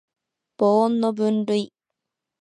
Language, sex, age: Japanese, female, 19-29